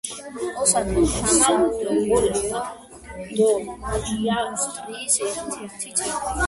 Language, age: Georgian, 19-29